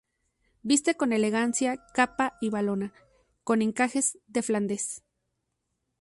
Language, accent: Spanish, México